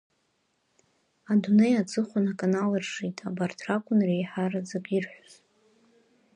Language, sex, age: Abkhazian, female, 19-29